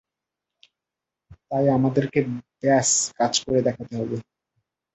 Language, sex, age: Bengali, male, 19-29